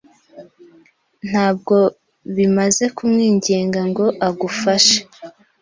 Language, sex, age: Kinyarwanda, female, 19-29